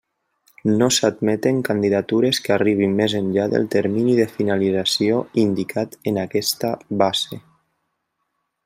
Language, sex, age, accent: Catalan, male, 19-29, valencià